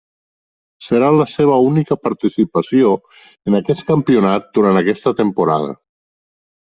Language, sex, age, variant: Catalan, male, 40-49, Nord-Occidental